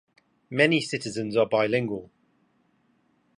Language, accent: English, England English